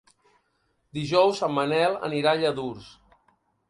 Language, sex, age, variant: Catalan, male, 50-59, Balear